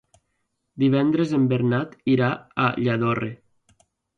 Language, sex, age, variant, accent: Catalan, male, 19-29, Valencià central, valencià